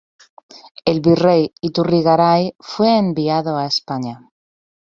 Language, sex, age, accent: Spanish, female, 30-39, España: Centro-Sur peninsular (Madrid, Toledo, Castilla-La Mancha)